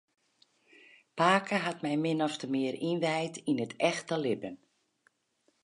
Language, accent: Western Frisian, Klaaifrysk